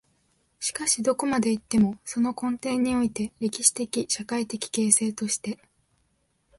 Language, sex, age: Japanese, female, 19-29